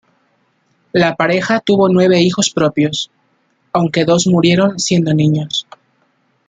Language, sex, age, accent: Spanish, male, 19-29, México